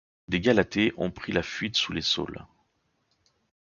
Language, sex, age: French, male, 40-49